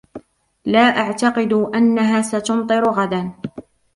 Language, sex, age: Arabic, female, 19-29